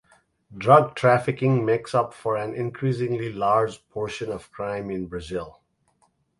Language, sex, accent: English, male, India and South Asia (India, Pakistan, Sri Lanka)